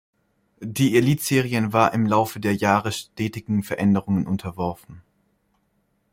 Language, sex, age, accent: German, male, 19-29, Deutschland Deutsch